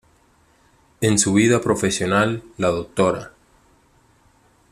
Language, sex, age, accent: Spanish, male, 19-29, Caribe: Cuba, Venezuela, Puerto Rico, República Dominicana, Panamá, Colombia caribeña, México caribeño, Costa del golfo de México